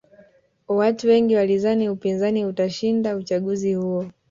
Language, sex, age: Swahili, male, 19-29